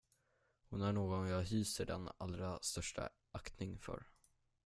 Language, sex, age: Swedish, male, under 19